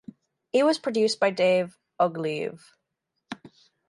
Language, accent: English, United States English